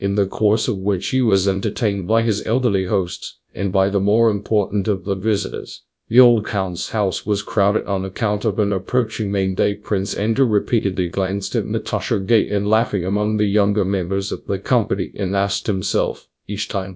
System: TTS, GradTTS